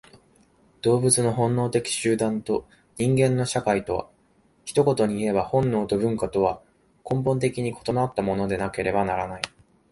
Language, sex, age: Japanese, male, 19-29